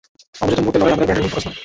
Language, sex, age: Bengali, male, 19-29